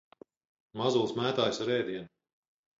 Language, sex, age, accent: Latvian, male, 50-59, Vidus dialekts